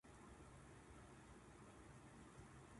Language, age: Japanese, 19-29